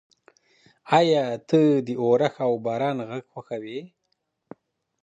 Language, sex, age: Pashto, male, 30-39